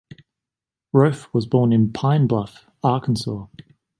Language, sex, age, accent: English, male, 19-29, Australian English